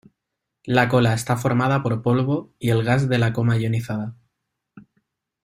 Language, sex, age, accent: Spanish, male, 30-39, España: Sur peninsular (Andalucia, Extremadura, Murcia)